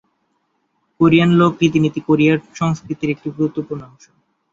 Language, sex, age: Bengali, male, 19-29